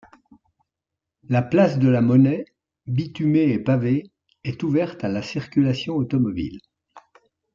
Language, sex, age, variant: French, male, 70-79, Français de métropole